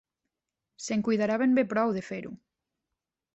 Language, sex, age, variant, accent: Catalan, female, 19-29, Nord-Occidental, Tortosí